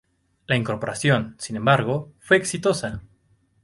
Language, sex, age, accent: Spanish, male, 19-29, México